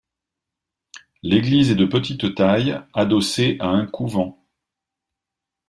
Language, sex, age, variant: French, male, 50-59, Français de métropole